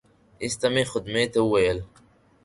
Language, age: Pashto, 19-29